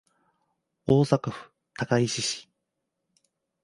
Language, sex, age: Japanese, male, 30-39